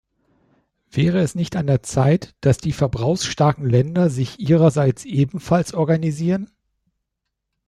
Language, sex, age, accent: German, male, 40-49, Deutschland Deutsch